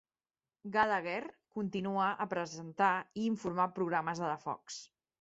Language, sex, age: Catalan, female, 30-39